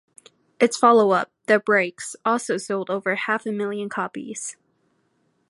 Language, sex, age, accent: English, female, under 19, United States English